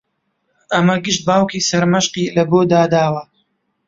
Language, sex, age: Central Kurdish, male, 19-29